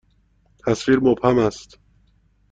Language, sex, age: Persian, male, 19-29